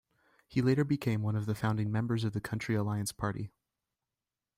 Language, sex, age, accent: English, male, 19-29, United States English